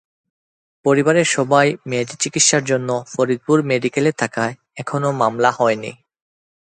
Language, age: Bengali, 30-39